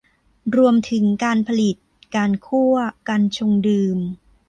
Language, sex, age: Thai, female, 30-39